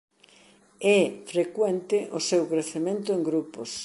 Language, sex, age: Galician, female, 60-69